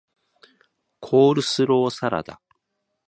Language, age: Japanese, 50-59